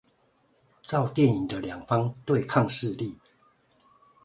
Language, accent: Chinese, 出生地：宜蘭縣